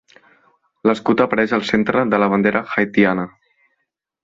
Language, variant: Catalan, Central